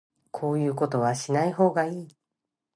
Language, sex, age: Japanese, female, 50-59